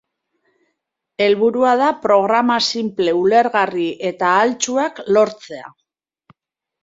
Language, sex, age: Basque, female, 40-49